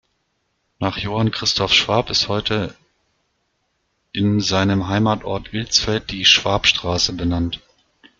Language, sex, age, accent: German, male, 40-49, Deutschland Deutsch